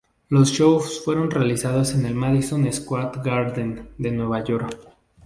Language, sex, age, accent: Spanish, male, 19-29, México